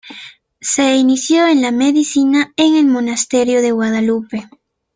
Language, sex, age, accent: Spanish, female, 19-29, América central